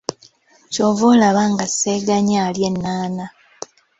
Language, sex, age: Ganda, female, 19-29